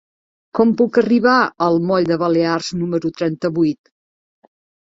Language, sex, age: Catalan, female, 50-59